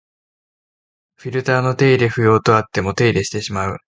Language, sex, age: Japanese, male, 19-29